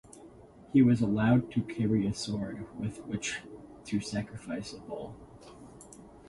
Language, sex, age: English, male, 19-29